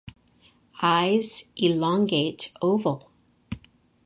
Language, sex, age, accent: English, female, 60-69, United States English